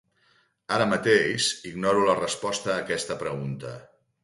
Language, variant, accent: Catalan, Central, central